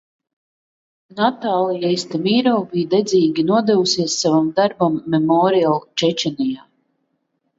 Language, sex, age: Latvian, female, 40-49